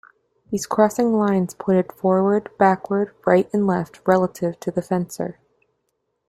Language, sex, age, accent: English, female, 19-29, United States English